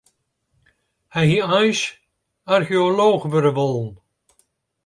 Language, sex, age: Western Frisian, male, 70-79